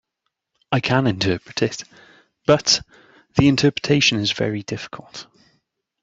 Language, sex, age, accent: English, male, 30-39, England English